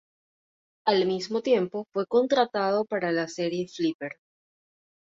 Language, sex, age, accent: Spanish, female, 30-39, Caribe: Cuba, Venezuela, Puerto Rico, República Dominicana, Panamá, Colombia caribeña, México caribeño, Costa del golfo de México